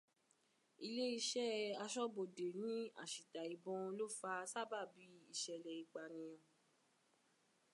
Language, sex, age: Yoruba, female, 19-29